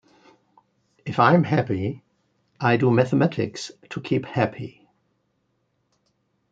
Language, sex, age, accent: English, male, 70-79, United States English